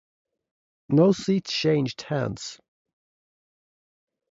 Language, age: English, 40-49